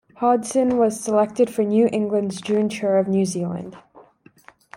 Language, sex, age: English, female, under 19